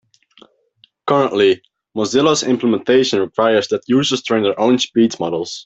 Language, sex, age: English, male, under 19